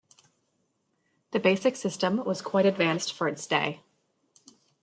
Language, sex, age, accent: English, female, 19-29, United States English